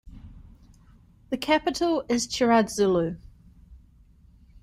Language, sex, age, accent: English, female, 30-39, New Zealand English